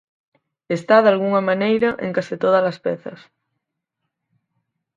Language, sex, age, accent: Galician, female, under 19, Central (gheada); Normativo (estándar)